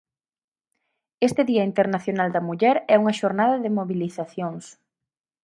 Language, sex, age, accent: Galician, female, 19-29, Central (gheada); Normativo (estándar)